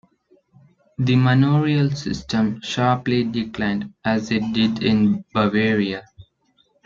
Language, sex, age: English, male, 19-29